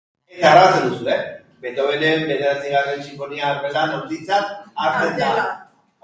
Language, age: Basque, 50-59